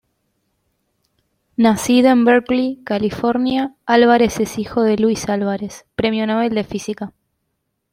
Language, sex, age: Spanish, female, 19-29